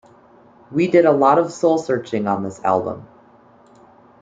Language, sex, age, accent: English, male, under 19, United States English